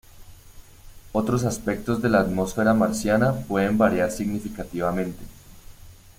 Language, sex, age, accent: Spanish, male, 19-29, Andino-Pacífico: Colombia, Perú, Ecuador, oeste de Bolivia y Venezuela andina